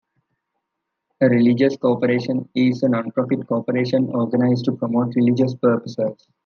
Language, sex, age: English, male, under 19